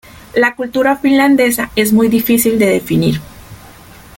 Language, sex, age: Spanish, female, 30-39